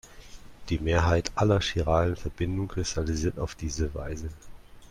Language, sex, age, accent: German, male, 30-39, Deutschland Deutsch